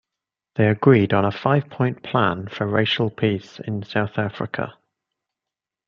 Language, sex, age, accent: English, male, 19-29, England English